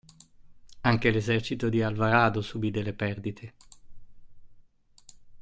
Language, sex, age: Italian, male, 50-59